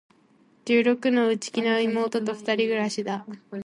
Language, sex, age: Japanese, female, 19-29